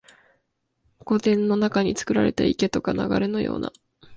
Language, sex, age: Japanese, female, 19-29